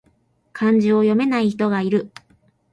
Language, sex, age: Japanese, female, 19-29